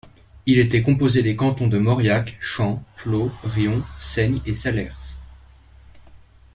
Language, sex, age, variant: French, male, under 19, Français de métropole